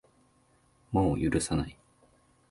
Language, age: Japanese, 19-29